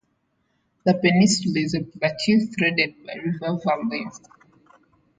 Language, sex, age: English, female, 19-29